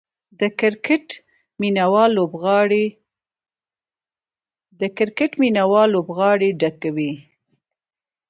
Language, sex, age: Pashto, female, 19-29